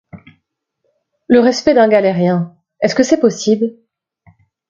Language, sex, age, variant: French, female, 30-39, Français de métropole